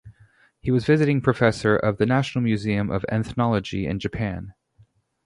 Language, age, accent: English, 30-39, United States English